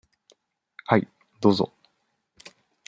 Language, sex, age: Japanese, male, 19-29